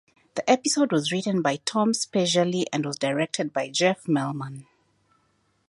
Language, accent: English, Kenyan